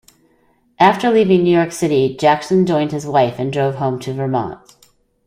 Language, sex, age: English, female, 50-59